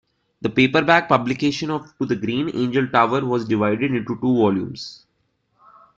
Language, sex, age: English, male, 19-29